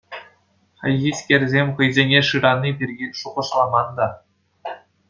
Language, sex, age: Chuvash, male, 19-29